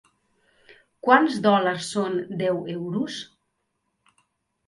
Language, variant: Catalan, Central